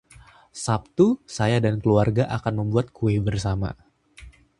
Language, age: Indonesian, 19-29